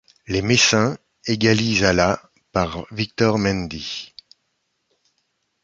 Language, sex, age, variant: French, male, 60-69, Français de métropole